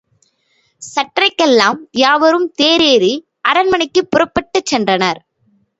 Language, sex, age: Tamil, female, 19-29